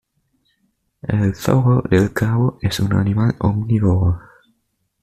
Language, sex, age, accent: Spanish, male, 19-29, España: Norte peninsular (Asturias, Castilla y León, Cantabria, País Vasco, Navarra, Aragón, La Rioja, Guadalajara, Cuenca)